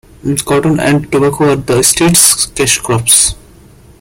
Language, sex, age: English, male, 19-29